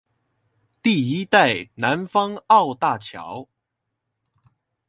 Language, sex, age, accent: Chinese, male, 19-29, 出生地：臺北市